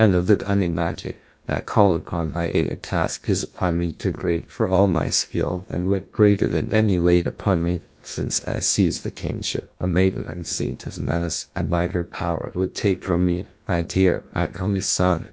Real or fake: fake